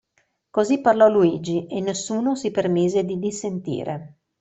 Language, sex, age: Italian, female, 40-49